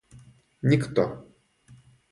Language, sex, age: Russian, male, 19-29